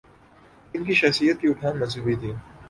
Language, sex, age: Urdu, male, 19-29